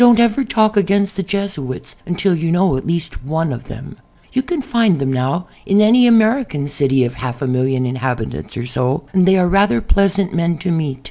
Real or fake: real